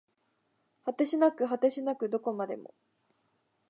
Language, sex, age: Japanese, female, 19-29